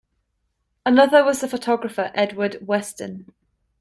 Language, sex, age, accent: English, male, 40-49, Scottish English